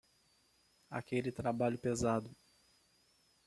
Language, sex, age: Portuguese, male, 30-39